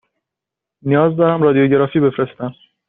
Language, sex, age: Persian, male, under 19